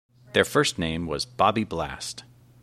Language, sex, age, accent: English, male, 40-49, United States English